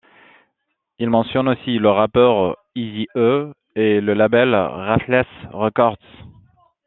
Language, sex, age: French, male, 30-39